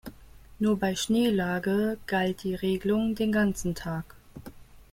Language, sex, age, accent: German, female, 19-29, Deutschland Deutsch